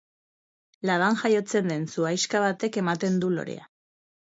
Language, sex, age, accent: Basque, female, 30-39, Erdialdekoa edo Nafarra (Gipuzkoa, Nafarroa)